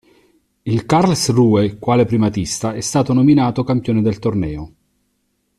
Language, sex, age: Italian, male, 50-59